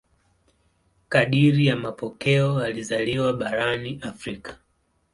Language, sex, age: Swahili, male, 19-29